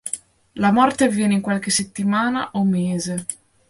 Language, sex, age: Italian, female, 19-29